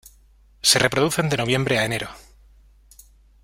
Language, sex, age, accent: Spanish, male, 30-39, España: Centro-Sur peninsular (Madrid, Toledo, Castilla-La Mancha)